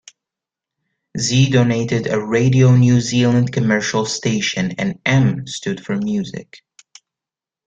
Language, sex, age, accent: English, male, 19-29, United States English